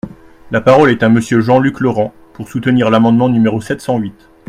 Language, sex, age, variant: French, male, 30-39, Français de métropole